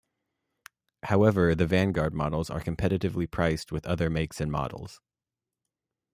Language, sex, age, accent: English, male, 19-29, United States English